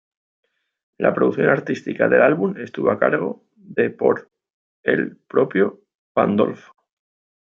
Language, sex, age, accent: Spanish, male, 40-49, España: Sur peninsular (Andalucia, Extremadura, Murcia)